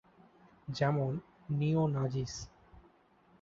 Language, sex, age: Bengali, male, 19-29